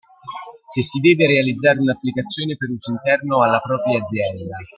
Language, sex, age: Italian, male, 50-59